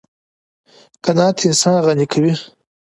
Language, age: Pashto, 19-29